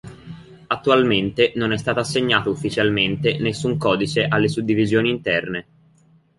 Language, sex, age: Italian, male, under 19